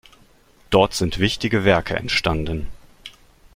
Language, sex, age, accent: German, male, 19-29, Deutschland Deutsch